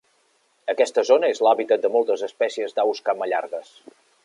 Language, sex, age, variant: Catalan, male, 40-49, Central